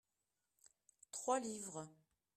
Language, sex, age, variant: French, female, 60-69, Français de métropole